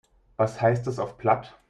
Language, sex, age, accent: German, male, 19-29, Deutschland Deutsch